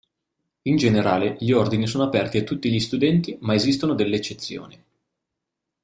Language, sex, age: Italian, male, 30-39